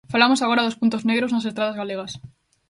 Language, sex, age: Galician, female, 19-29